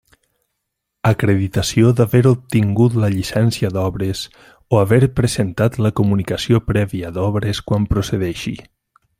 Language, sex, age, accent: Catalan, male, 19-29, valencià